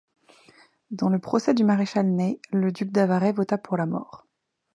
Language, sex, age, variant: French, female, 19-29, Français de métropole